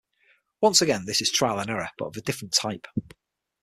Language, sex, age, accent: English, male, 40-49, England English